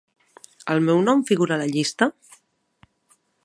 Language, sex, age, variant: Catalan, female, 30-39, Central